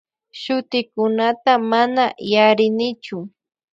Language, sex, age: Loja Highland Quichua, female, 19-29